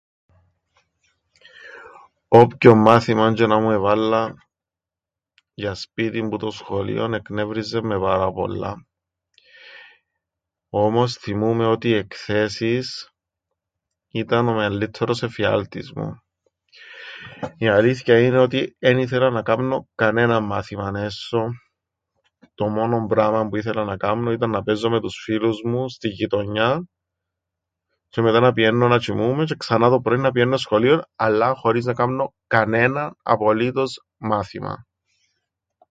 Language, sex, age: Greek, male, 40-49